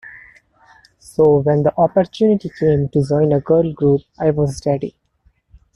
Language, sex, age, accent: English, male, 19-29, India and South Asia (India, Pakistan, Sri Lanka)